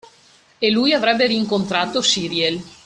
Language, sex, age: Italian, female, 50-59